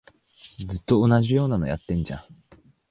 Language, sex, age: Japanese, male, 19-29